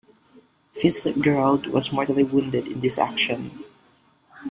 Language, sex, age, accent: English, male, under 19, Filipino